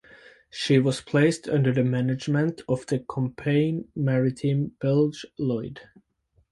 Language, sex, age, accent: English, male, under 19, United States English